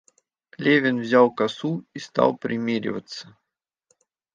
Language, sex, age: Russian, male, 30-39